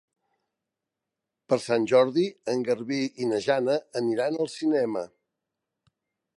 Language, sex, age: Catalan, male, 60-69